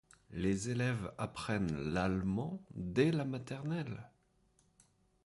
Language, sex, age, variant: French, male, 30-39, Français de métropole